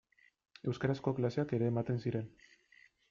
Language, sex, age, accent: Basque, male, 19-29, Erdialdekoa edo Nafarra (Gipuzkoa, Nafarroa)